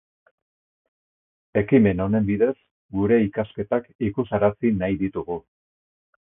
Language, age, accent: Basque, 60-69, Erdialdekoa edo Nafarra (Gipuzkoa, Nafarroa)